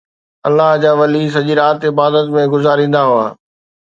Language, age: Sindhi, 40-49